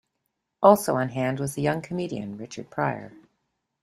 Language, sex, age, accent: English, female, 60-69, Canadian English